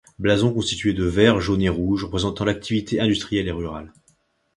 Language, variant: French, Français de métropole